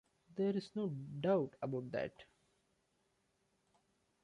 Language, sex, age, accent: English, male, 19-29, India and South Asia (India, Pakistan, Sri Lanka)